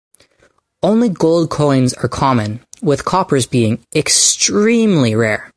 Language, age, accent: English, 19-29, Canadian English